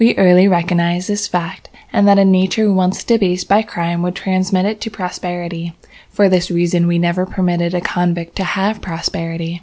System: none